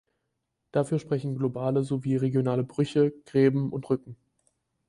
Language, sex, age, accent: German, male, 19-29, Deutschland Deutsch